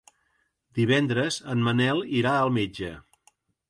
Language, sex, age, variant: Catalan, male, 60-69, Central